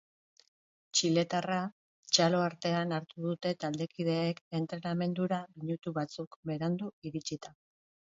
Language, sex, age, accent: Basque, female, 50-59, Mendebalekoa (Araba, Bizkaia, Gipuzkoako mendebaleko herri batzuk)